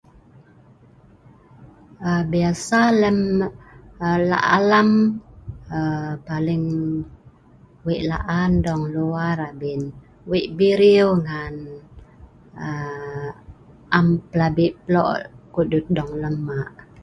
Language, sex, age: Sa'ban, female, 50-59